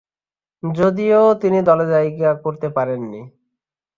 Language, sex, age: Bengali, male, 19-29